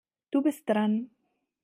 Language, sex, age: German, female, 30-39